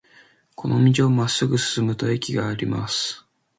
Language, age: Japanese, 19-29